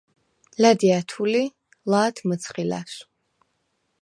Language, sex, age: Svan, female, 19-29